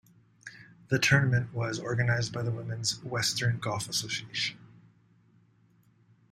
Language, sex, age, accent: English, male, 50-59, United States English